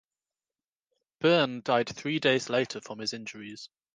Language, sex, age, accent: English, male, 19-29, England English